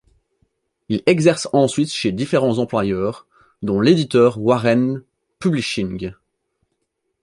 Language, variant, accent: French, Français d'Europe, Français de Belgique